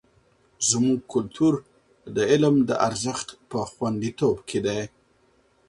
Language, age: Pashto, 40-49